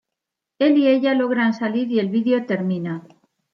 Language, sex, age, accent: Spanish, female, 50-59, España: Centro-Sur peninsular (Madrid, Toledo, Castilla-La Mancha)